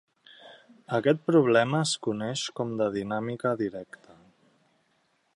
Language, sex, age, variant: Catalan, male, 40-49, Central